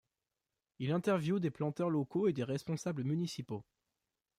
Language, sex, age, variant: French, male, under 19, Français de métropole